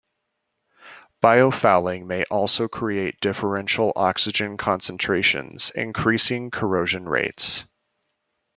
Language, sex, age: English, male, 19-29